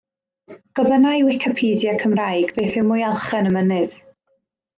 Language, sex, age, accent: Welsh, female, 19-29, Y Deyrnas Unedig Cymraeg